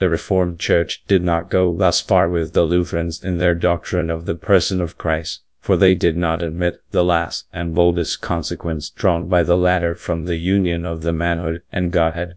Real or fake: fake